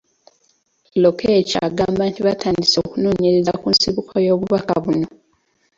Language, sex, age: Ganda, female, 19-29